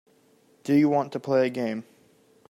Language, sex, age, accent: English, male, under 19, United States English